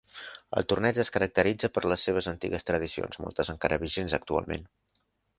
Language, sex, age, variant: Catalan, male, under 19, Central